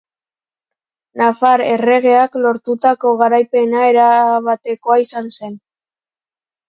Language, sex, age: Basque, female, under 19